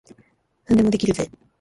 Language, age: Japanese, 19-29